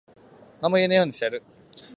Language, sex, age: Japanese, male, 19-29